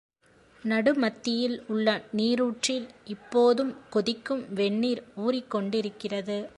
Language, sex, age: Tamil, female, 30-39